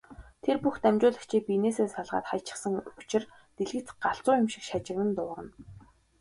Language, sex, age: Mongolian, female, 19-29